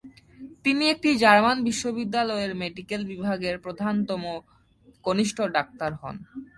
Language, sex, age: Bengali, male, under 19